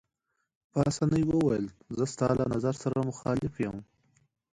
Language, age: Pashto, 19-29